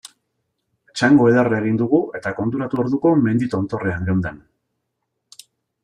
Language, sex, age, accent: Basque, male, 40-49, Mendebalekoa (Araba, Bizkaia, Gipuzkoako mendebaleko herri batzuk)